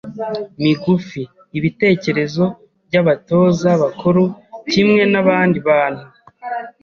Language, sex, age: Kinyarwanda, male, 30-39